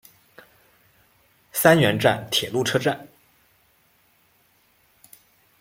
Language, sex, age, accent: Chinese, male, 19-29, 出生地：湖北省